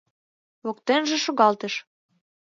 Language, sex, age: Mari, female, 19-29